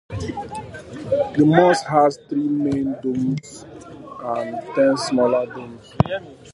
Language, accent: English, England English